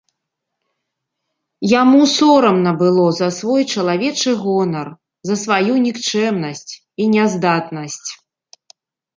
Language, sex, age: Belarusian, female, 40-49